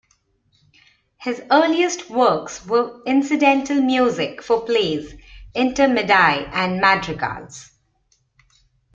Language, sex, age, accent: English, female, 40-49, India and South Asia (India, Pakistan, Sri Lanka)